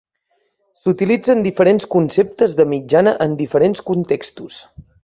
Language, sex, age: Catalan, male, 30-39